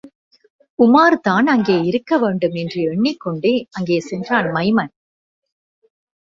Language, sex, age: Tamil, female, 40-49